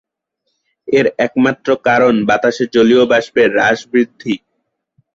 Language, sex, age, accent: Bengali, male, 19-29, Native